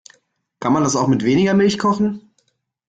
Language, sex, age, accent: German, male, 19-29, Deutschland Deutsch